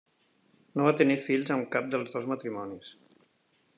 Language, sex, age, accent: Catalan, male, 50-59, valencià